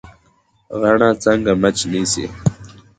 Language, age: Pashto, 19-29